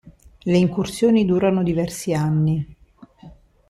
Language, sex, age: Italian, female, 50-59